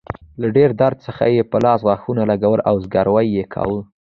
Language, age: Pashto, under 19